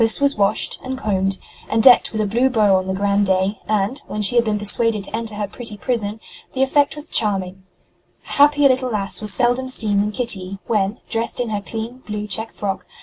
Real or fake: real